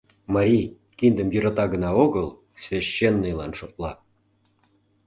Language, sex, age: Mari, male, 50-59